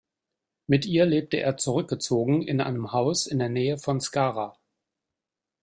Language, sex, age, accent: German, male, 50-59, Deutschland Deutsch